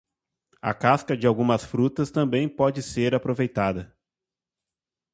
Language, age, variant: Portuguese, 30-39, Portuguese (Brasil)